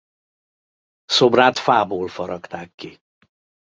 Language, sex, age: Hungarian, male, 60-69